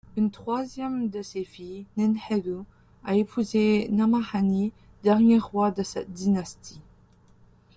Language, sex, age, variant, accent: French, female, under 19, Français d'Amérique du Nord, Français du Canada